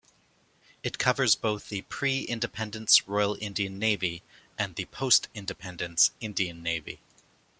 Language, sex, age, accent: English, male, 30-39, Canadian English